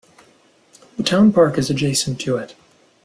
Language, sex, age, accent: English, male, 19-29, Canadian English